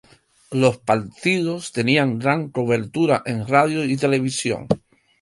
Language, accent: Spanish, Caribe: Cuba, Venezuela, Puerto Rico, República Dominicana, Panamá, Colombia caribeña, México caribeño, Costa del golfo de México